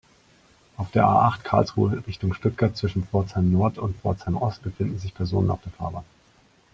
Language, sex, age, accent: German, male, 30-39, Deutschland Deutsch